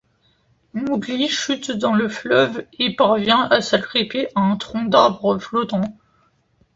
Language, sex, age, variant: French, male, under 19, Français de métropole